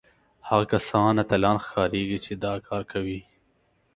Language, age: Pashto, 19-29